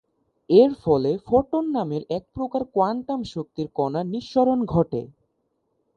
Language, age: Bengali, 19-29